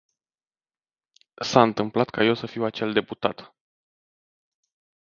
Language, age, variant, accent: Romanian, 19-29, Romanian-Romania, Muntenesc